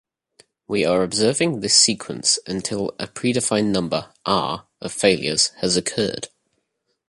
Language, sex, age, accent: English, male, 19-29, England English